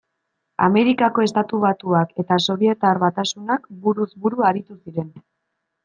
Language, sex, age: Basque, male, 19-29